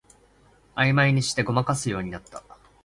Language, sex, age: Japanese, male, 19-29